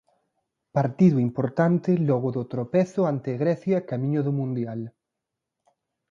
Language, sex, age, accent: Galician, male, 19-29, Atlántico (seseo e gheada)